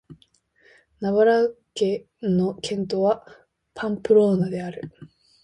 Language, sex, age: Japanese, female, 19-29